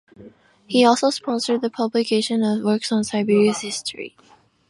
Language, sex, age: English, female, 19-29